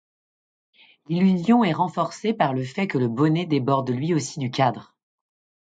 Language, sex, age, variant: French, female, 40-49, Français de métropole